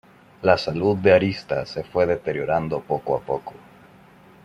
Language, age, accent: Spanish, 19-29, América central